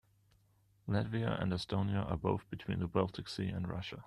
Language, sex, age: English, male, 19-29